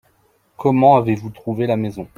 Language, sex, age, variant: French, male, 30-39, Français de métropole